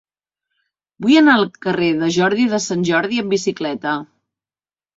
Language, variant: Catalan, Central